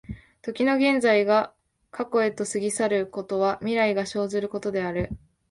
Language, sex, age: Japanese, female, 19-29